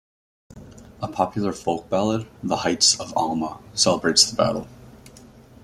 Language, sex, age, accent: English, male, 30-39, United States English